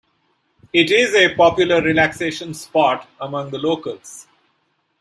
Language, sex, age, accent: English, male, 50-59, India and South Asia (India, Pakistan, Sri Lanka)